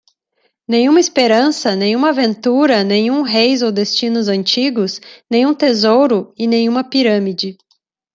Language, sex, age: Portuguese, female, 30-39